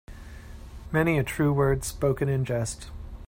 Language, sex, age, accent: English, male, 40-49, Canadian English